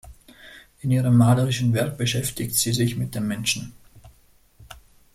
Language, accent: German, Österreichisches Deutsch